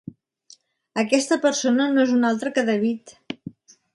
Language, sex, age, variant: Catalan, female, 60-69, Central